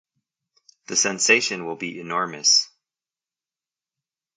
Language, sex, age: English, male, 30-39